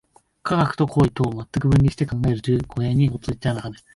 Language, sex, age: Japanese, male, 19-29